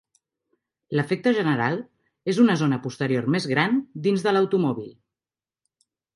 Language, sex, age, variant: Catalan, female, 40-49, Central